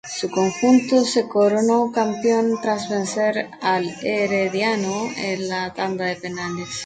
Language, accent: Spanish, Chileno: Chile, Cuyo